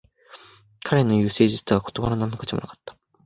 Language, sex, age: Japanese, male, 19-29